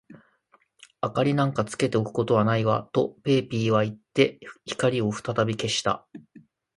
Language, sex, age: Japanese, male, 30-39